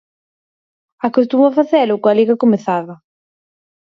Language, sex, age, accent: Galician, female, 30-39, Central (gheada)